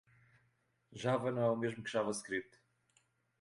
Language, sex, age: Portuguese, male, 40-49